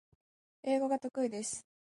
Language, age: Japanese, 19-29